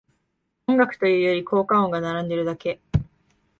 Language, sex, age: Japanese, female, 19-29